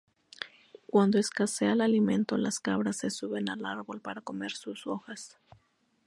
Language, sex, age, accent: Spanish, female, 30-39, México